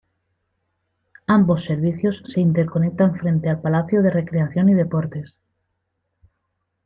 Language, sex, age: Spanish, female, 30-39